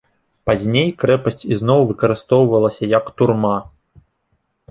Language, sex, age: Belarusian, male, 19-29